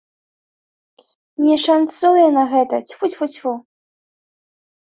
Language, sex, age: Belarusian, female, 19-29